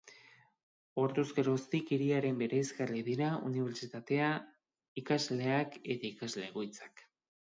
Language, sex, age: Basque, male, 30-39